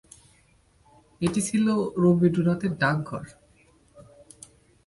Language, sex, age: Bengali, male, 19-29